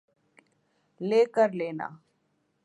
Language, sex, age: Urdu, male, 19-29